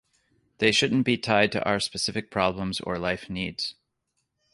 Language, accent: English, United States English